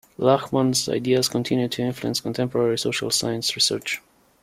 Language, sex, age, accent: English, male, 30-39, United States English